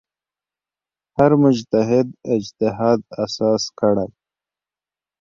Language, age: Pashto, 19-29